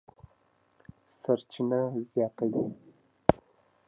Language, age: Pashto, 19-29